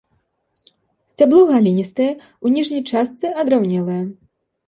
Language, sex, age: Belarusian, female, 19-29